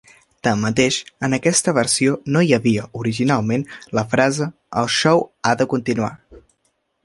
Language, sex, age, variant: Catalan, male, under 19, Central